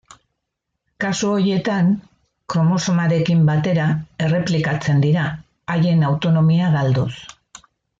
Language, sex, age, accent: Basque, female, 60-69, Erdialdekoa edo Nafarra (Gipuzkoa, Nafarroa)